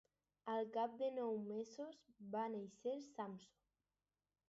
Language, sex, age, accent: Catalan, female, under 19, aprenent (recent, des del castellà)